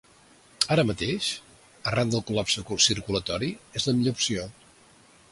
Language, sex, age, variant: Catalan, male, 60-69, Central